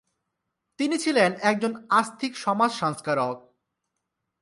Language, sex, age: Bengali, male, 19-29